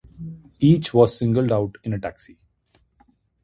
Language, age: English, 30-39